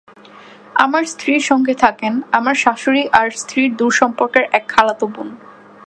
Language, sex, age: Bengali, female, 19-29